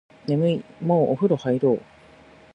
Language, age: Japanese, 60-69